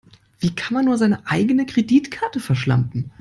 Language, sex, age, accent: German, male, 19-29, Deutschland Deutsch